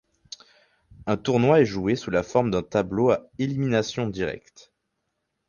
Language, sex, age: French, male, 19-29